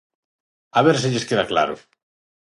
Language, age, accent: Galician, 30-39, Central (gheada); Normativo (estándar); Neofalante